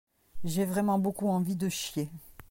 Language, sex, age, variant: French, female, 50-59, Français de métropole